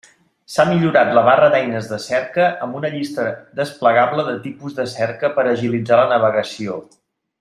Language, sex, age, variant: Catalan, male, 50-59, Central